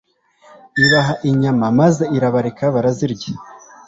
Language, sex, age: Kinyarwanda, male, 19-29